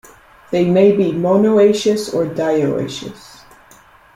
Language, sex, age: English, female, under 19